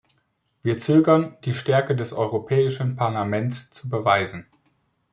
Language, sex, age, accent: German, male, 40-49, Deutschland Deutsch